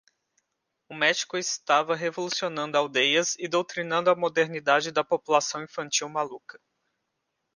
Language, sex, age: Portuguese, male, 19-29